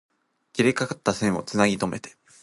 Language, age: Japanese, under 19